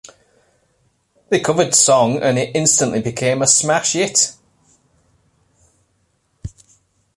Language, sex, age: English, male, 40-49